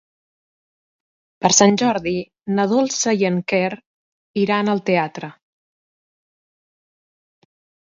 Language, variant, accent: Catalan, Central, central